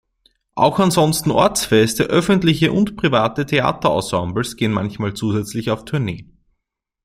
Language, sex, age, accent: German, male, 19-29, Österreichisches Deutsch